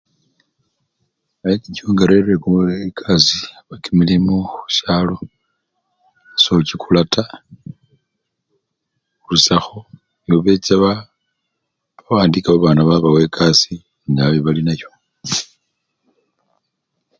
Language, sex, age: Luyia, male, 60-69